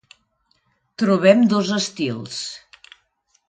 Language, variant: Catalan, Nord-Occidental